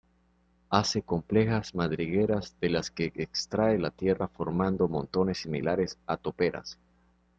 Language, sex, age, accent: Spanish, male, 19-29, Caribe: Cuba, Venezuela, Puerto Rico, República Dominicana, Panamá, Colombia caribeña, México caribeño, Costa del golfo de México